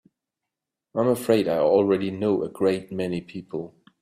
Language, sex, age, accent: English, male, 50-59, England English